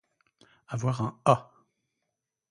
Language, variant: French, Français de métropole